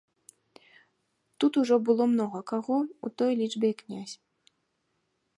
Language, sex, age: Belarusian, female, 19-29